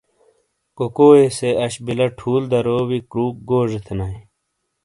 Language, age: Shina, 30-39